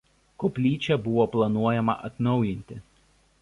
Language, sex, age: Lithuanian, male, 30-39